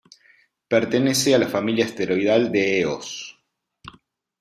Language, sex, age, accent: Spanish, male, 40-49, Rioplatense: Argentina, Uruguay, este de Bolivia, Paraguay